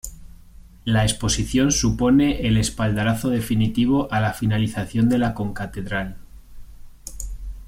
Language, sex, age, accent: Spanish, male, 30-39, España: Norte peninsular (Asturias, Castilla y León, Cantabria, País Vasco, Navarra, Aragón, La Rioja, Guadalajara, Cuenca)